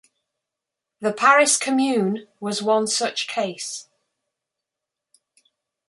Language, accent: English, England English